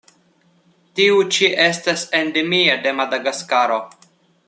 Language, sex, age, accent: Esperanto, male, 19-29, Internacia